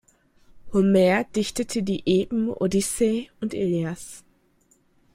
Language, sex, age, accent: German, female, 19-29, Deutschland Deutsch